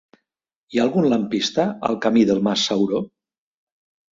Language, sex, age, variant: Catalan, male, 50-59, Nord-Occidental